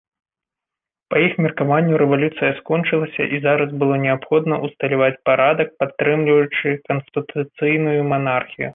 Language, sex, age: Belarusian, male, 30-39